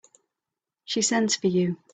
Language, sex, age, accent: English, female, 30-39, England English